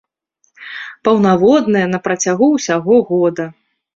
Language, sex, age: Belarusian, female, 30-39